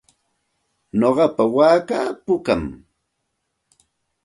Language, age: Santa Ana de Tusi Pasco Quechua, 40-49